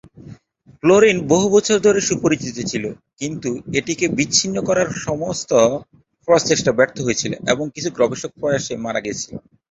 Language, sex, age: Bengali, male, 30-39